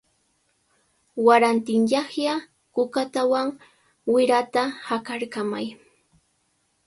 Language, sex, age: Cajatambo North Lima Quechua, female, 19-29